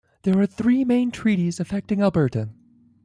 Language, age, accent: English, 19-29, United States English